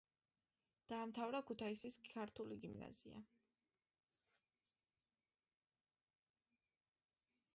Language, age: Georgian, under 19